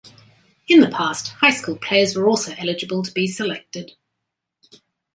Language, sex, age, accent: English, female, 50-59, Australian English